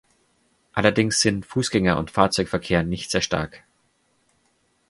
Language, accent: German, Deutschland Deutsch